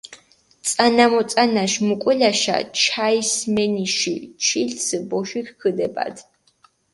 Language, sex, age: Mingrelian, female, 19-29